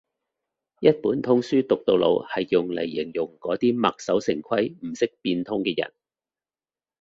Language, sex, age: Cantonese, male, 40-49